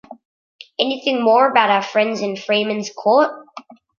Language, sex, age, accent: English, male, under 19, Australian English